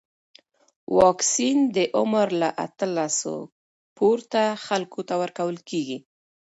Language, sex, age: Pashto, female, 30-39